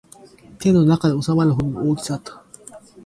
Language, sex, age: Japanese, male, 19-29